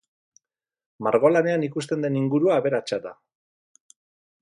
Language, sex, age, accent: Basque, male, 40-49, Mendebalekoa (Araba, Bizkaia, Gipuzkoako mendebaleko herri batzuk)